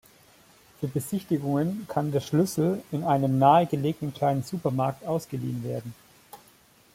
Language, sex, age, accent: German, male, 30-39, Deutschland Deutsch